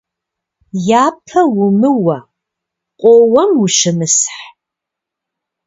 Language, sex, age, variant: Kabardian, female, 50-59, Адыгэбзэ (Къэбэрдей, Кирил, псоми зэдай)